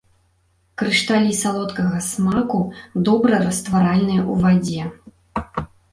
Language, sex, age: Belarusian, female, 19-29